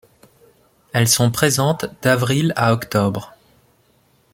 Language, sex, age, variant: French, male, 30-39, Français de métropole